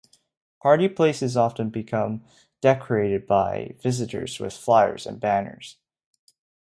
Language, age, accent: English, under 19, Canadian English